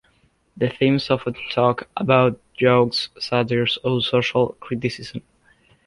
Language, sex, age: English, male, under 19